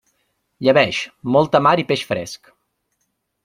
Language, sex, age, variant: Catalan, male, 30-39, Nord-Occidental